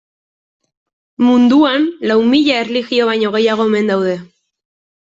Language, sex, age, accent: Basque, female, 19-29, Mendebalekoa (Araba, Bizkaia, Gipuzkoako mendebaleko herri batzuk)